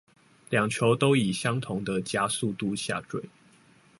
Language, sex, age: Chinese, male, 19-29